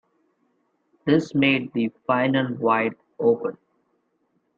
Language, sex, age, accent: English, male, 19-29, India and South Asia (India, Pakistan, Sri Lanka)